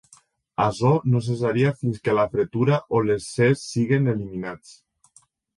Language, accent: Catalan, valencià